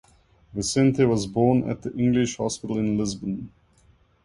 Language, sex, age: English, male, 40-49